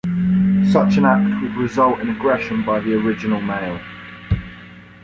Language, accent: English, England English